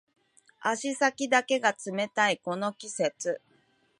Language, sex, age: Japanese, female, 40-49